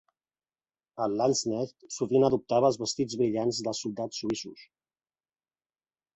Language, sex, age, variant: Catalan, male, 40-49, Central